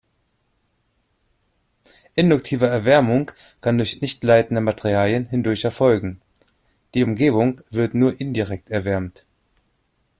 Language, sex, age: German, male, 30-39